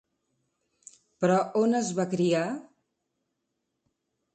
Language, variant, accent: Catalan, Central, central